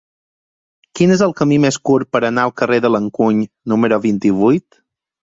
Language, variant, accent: Catalan, Balear, mallorquí